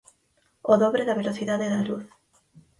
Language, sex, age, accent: Galician, female, 19-29, Normativo (estándar)